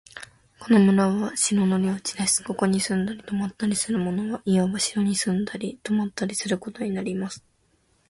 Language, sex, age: Japanese, female, under 19